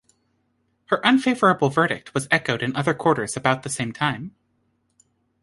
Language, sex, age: English, female, 30-39